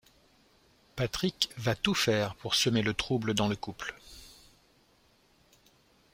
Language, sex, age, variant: French, male, 40-49, Français de métropole